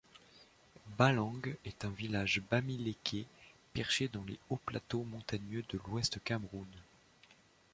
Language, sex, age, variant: French, male, 19-29, Français de métropole